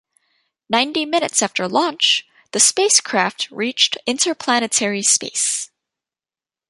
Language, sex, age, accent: English, female, 19-29, United States English